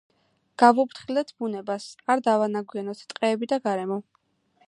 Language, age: Georgian, under 19